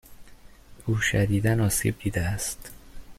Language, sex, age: Persian, male, 19-29